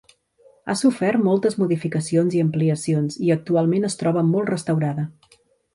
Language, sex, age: Catalan, female, 50-59